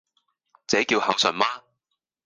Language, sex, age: Cantonese, male, 30-39